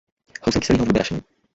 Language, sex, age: Czech, male, under 19